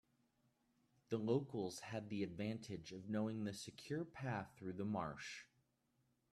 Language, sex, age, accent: English, male, 30-39, United States English